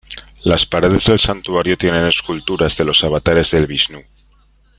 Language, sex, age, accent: Spanish, male, 40-49, España: Centro-Sur peninsular (Madrid, Toledo, Castilla-La Mancha)